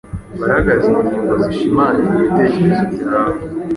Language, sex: Kinyarwanda, male